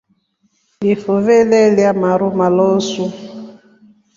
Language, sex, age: Rombo, female, 40-49